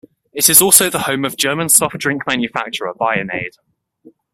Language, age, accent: English, 19-29, England English